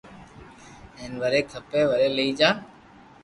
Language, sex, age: Loarki, female, under 19